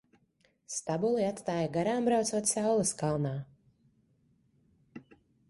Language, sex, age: Latvian, female, 30-39